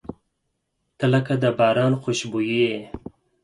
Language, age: Pashto, 30-39